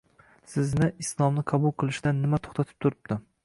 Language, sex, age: Uzbek, male, 19-29